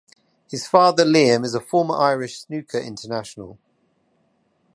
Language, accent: English, England English